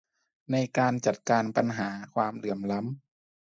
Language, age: Thai, 19-29